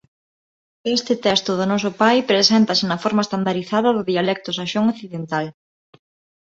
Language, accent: Galician, Neofalante